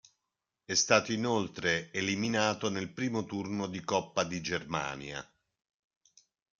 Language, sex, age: Italian, male, 50-59